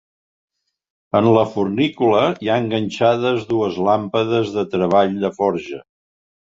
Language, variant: Catalan, Central